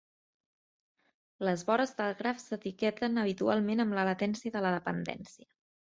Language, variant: Catalan, Central